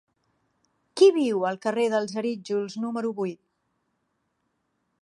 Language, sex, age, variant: Catalan, female, 40-49, Central